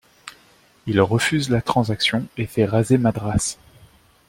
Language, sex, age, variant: French, male, 19-29, Français de métropole